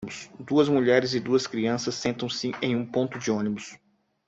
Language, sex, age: Portuguese, male, 19-29